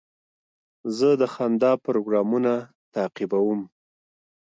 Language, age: Pashto, 30-39